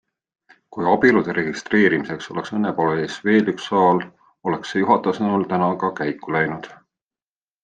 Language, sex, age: Estonian, male, 40-49